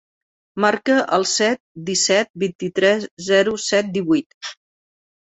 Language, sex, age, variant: Catalan, female, 50-59, Central